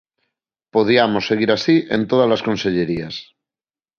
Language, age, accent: Galician, 30-39, Normativo (estándar)